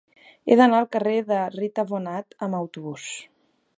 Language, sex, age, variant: Catalan, female, 30-39, Central